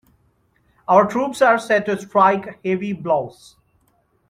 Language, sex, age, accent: English, male, 30-39, India and South Asia (India, Pakistan, Sri Lanka)